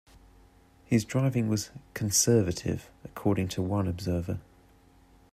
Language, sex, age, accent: English, male, 30-39, England English